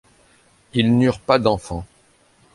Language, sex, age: French, male, 50-59